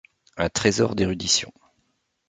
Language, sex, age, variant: French, male, 40-49, Français de métropole